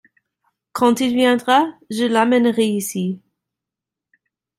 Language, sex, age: French, female, 30-39